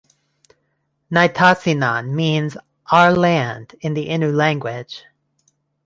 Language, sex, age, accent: English, female, 30-39, United States English